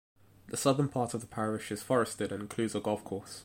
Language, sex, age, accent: English, male, 19-29, England English